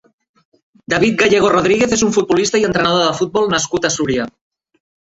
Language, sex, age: Catalan, male, 50-59